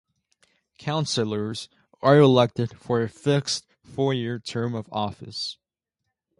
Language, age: English, under 19